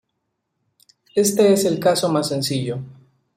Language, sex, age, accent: Spanish, male, 19-29, México